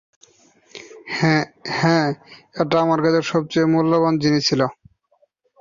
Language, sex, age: Bengali, male, 19-29